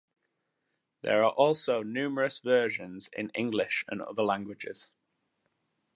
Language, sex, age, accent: English, male, 19-29, England English